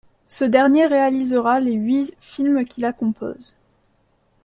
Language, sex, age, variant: French, female, 19-29, Français de métropole